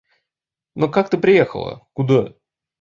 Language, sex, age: Russian, male, 19-29